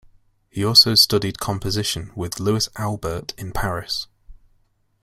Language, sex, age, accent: English, male, 19-29, England English